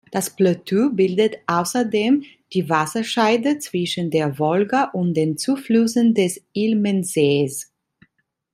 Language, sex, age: German, female, 30-39